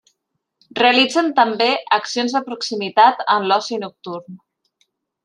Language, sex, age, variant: Catalan, female, 30-39, Central